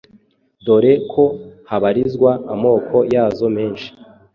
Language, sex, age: Kinyarwanda, male, 40-49